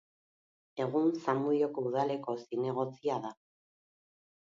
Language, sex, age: Basque, female, 40-49